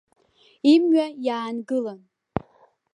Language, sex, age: Abkhazian, female, under 19